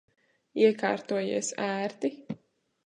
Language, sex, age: Latvian, female, 19-29